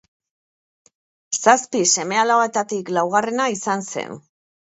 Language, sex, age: Basque, female, 50-59